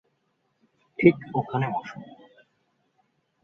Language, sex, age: Bengali, male, 19-29